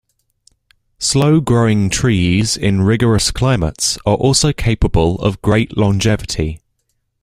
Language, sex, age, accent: English, male, under 19, England English